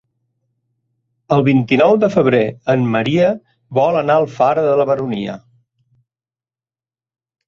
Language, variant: Catalan, Central